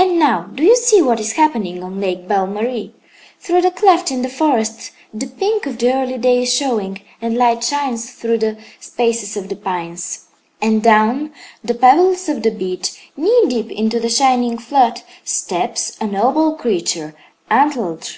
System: none